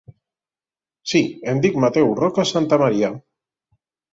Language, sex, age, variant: Catalan, male, 40-49, Central